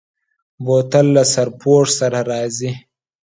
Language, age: Pashto, under 19